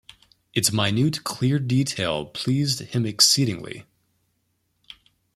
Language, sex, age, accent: English, male, 19-29, United States English